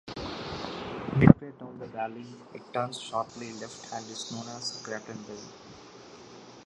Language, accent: English, India and South Asia (India, Pakistan, Sri Lanka)